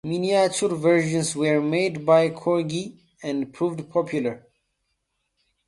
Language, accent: English, United States English